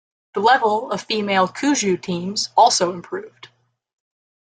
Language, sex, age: English, female, under 19